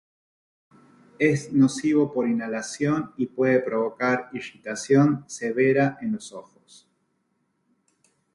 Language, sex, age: Spanish, male, 50-59